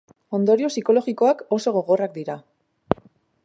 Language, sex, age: Basque, female, 19-29